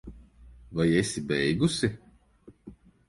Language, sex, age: Latvian, male, 40-49